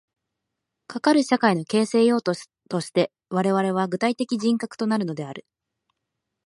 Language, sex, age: Japanese, female, 19-29